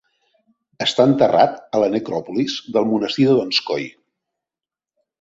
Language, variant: Catalan, Central